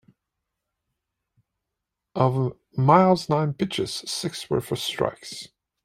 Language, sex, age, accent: English, male, 40-49, United States English